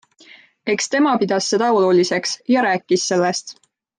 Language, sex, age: Estonian, female, 19-29